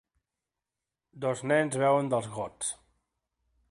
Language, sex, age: Catalan, male, 30-39